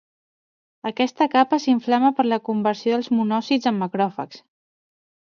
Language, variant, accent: Catalan, Central, central